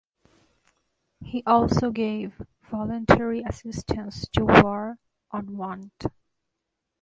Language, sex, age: English, female, 19-29